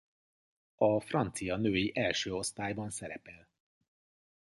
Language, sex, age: Hungarian, male, 40-49